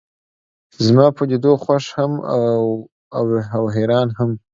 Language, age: Pashto, under 19